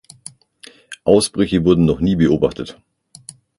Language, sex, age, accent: German, male, 40-49, Deutschland Deutsch; Österreichisches Deutsch